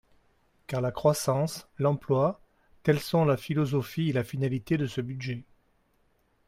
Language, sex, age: French, male, 60-69